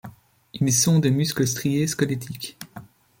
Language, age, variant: French, 19-29, Français de métropole